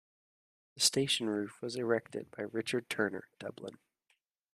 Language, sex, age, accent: English, male, 19-29, United States English